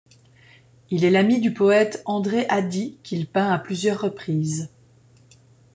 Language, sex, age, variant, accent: French, female, 40-49, Français d'Europe, Français de Belgique